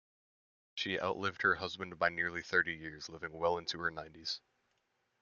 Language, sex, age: English, male, under 19